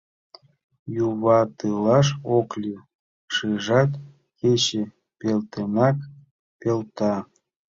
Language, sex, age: Mari, male, 40-49